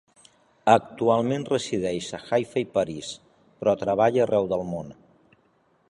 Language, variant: Catalan, Central